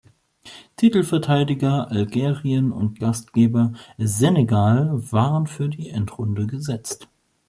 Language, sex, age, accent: German, male, 19-29, Deutschland Deutsch